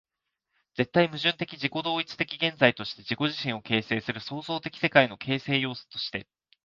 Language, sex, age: Japanese, male, 19-29